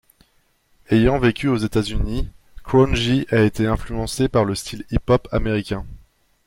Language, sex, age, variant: French, male, 19-29, Français de métropole